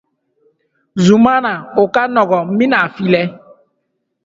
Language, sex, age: Dyula, male, 19-29